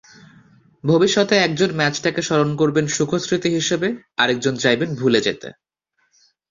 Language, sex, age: Bengali, male, 19-29